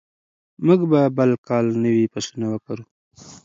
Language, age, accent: Pashto, 30-39, پکتیا ولایت، احمدزی